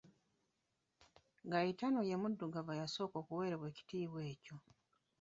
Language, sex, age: Ganda, female, 40-49